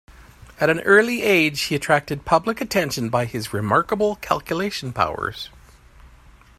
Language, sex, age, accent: English, male, 50-59, Canadian English